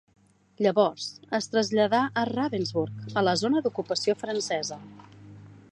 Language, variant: Catalan, Central